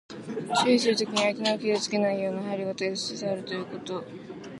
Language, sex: Japanese, female